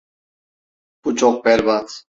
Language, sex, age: Turkish, male, 19-29